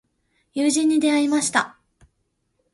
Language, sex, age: Japanese, female, 19-29